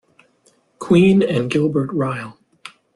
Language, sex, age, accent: English, male, 19-29, Canadian English